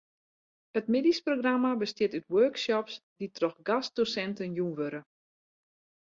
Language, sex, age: Western Frisian, female, 40-49